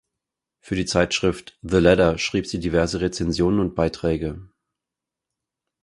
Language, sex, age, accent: German, male, 30-39, Deutschland Deutsch